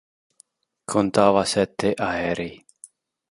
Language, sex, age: Italian, male, 19-29